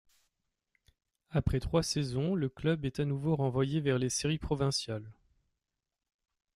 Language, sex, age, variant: French, male, 30-39, Français de métropole